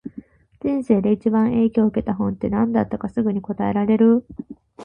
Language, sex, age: Japanese, female, 19-29